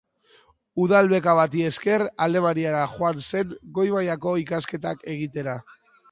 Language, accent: Basque, Mendebalekoa (Araba, Bizkaia, Gipuzkoako mendebaleko herri batzuk)